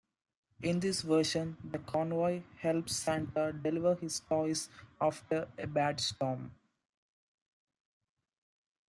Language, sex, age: English, male, under 19